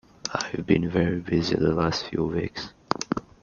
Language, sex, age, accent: English, male, 19-29, United States English